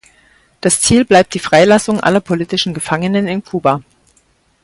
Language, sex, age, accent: German, female, 50-59, Deutschland Deutsch